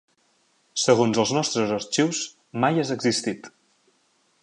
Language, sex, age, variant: Catalan, male, 19-29, Central